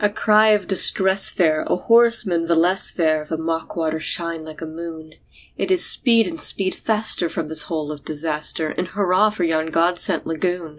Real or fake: real